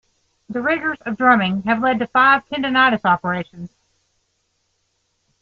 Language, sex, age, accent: English, female, 40-49, United States English